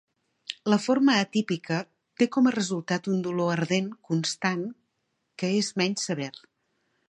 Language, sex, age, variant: Catalan, female, 50-59, Central